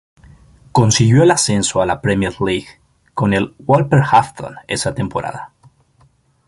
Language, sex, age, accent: Spanish, male, 19-29, México